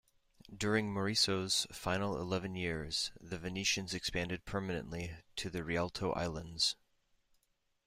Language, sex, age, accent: English, male, 30-39, United States English